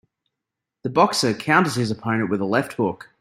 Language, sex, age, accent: English, male, 30-39, Australian English